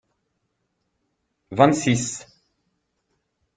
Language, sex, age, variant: French, male, 40-49, Français de métropole